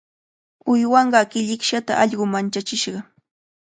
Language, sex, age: Cajatambo North Lima Quechua, female, 19-29